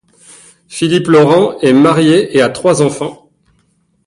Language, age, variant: French, 40-49, Français de métropole